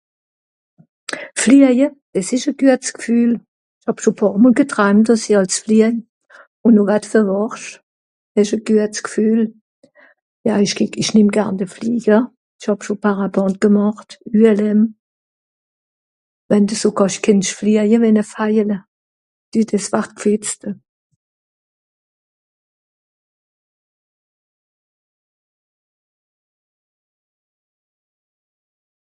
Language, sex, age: Swiss German, female, 70-79